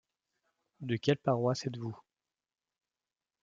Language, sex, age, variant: French, male, 30-39, Français de métropole